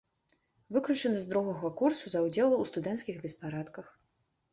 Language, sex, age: Belarusian, female, 19-29